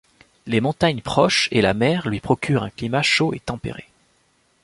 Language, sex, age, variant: French, male, 19-29, Français de métropole